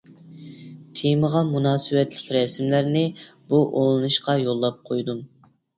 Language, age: Uyghur, 19-29